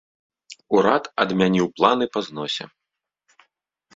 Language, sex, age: Belarusian, male, 30-39